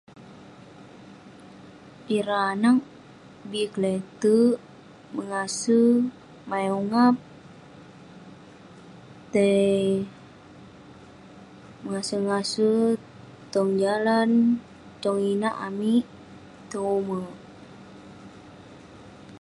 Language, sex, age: Western Penan, female, under 19